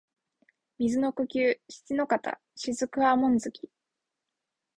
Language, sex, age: Japanese, female, 19-29